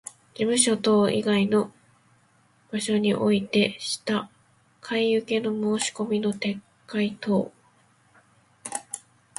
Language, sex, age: Japanese, female, 19-29